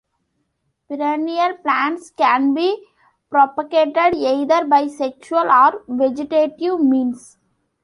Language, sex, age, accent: English, female, under 19, India and South Asia (India, Pakistan, Sri Lanka)